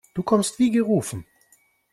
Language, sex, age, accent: German, male, 19-29, Deutschland Deutsch